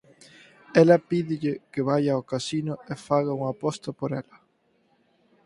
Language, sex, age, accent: Galician, male, 19-29, Atlántico (seseo e gheada)